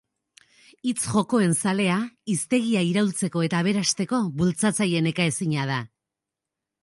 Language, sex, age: Basque, female, 30-39